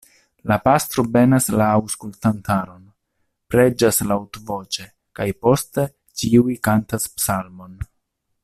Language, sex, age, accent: Esperanto, male, 30-39, Internacia